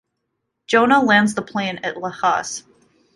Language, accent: English, United States English